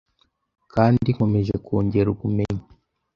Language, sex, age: Kinyarwanda, male, under 19